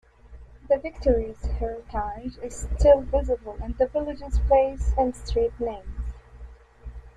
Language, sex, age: English, female, 19-29